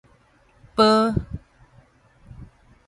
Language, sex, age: Min Nan Chinese, female, 40-49